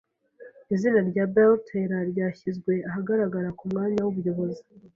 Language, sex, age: Kinyarwanda, female, 19-29